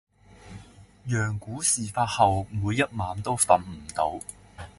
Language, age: Cantonese, 30-39